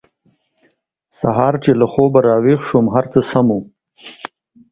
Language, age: Pashto, 19-29